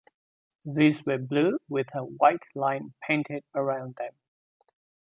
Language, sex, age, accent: English, male, 19-29, India and South Asia (India, Pakistan, Sri Lanka)